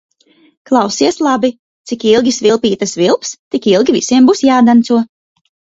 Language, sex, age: Latvian, female, 30-39